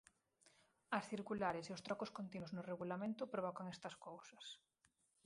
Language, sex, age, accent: Galician, female, 30-39, Normativo (estándar)